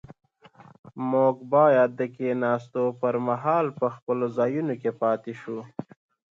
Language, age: Pashto, 30-39